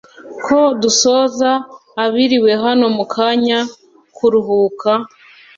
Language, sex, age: Kinyarwanda, female, 19-29